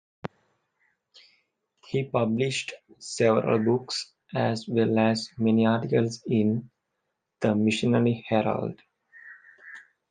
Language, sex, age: English, male, 19-29